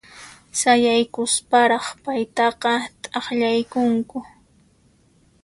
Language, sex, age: Puno Quechua, female, 19-29